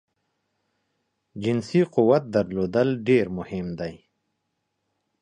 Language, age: Pashto, 30-39